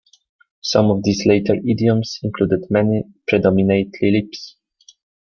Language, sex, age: English, male, 19-29